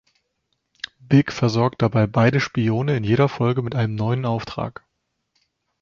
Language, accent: German, Deutschland Deutsch